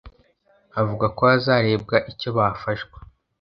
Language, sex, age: Kinyarwanda, male, under 19